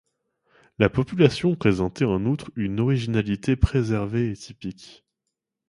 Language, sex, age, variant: French, male, 30-39, Français de métropole